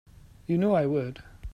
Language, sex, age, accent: English, male, 40-49, Canadian English